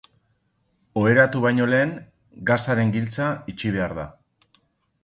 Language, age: Basque, under 19